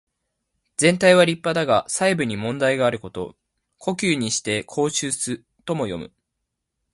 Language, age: Japanese, 19-29